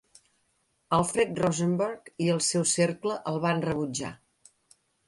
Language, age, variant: Catalan, 60-69, Central